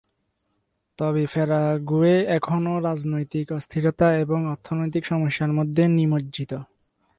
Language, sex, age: Bengali, male, 19-29